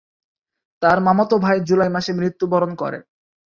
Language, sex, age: Bengali, male, 19-29